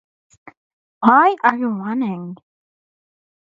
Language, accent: English, United States English